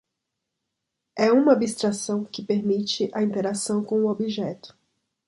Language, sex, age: Portuguese, female, 40-49